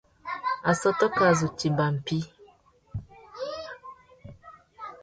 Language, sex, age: Tuki, female, 30-39